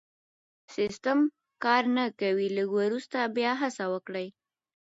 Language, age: Pashto, under 19